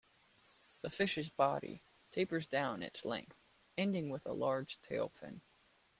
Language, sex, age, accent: English, male, 19-29, United States English